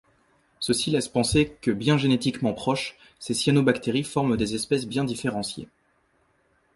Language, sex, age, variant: French, male, 19-29, Français de métropole